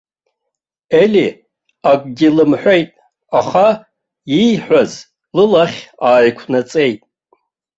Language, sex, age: Abkhazian, male, 60-69